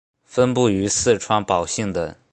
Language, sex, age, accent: Chinese, male, under 19, 出生地：浙江省